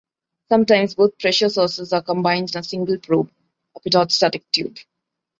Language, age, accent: English, 30-39, India and South Asia (India, Pakistan, Sri Lanka)